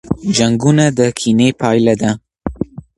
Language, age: Pashto, under 19